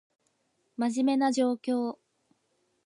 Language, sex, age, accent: Japanese, female, under 19, 標準語